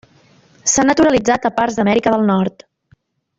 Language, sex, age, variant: Catalan, female, 40-49, Nord-Occidental